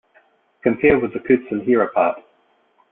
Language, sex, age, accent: English, male, 40-49, New Zealand English